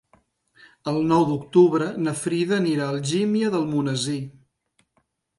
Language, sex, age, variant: Catalan, male, 50-59, Central